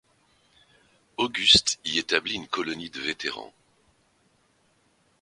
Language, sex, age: French, male, 50-59